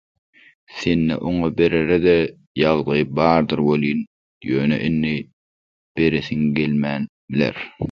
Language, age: Turkmen, 19-29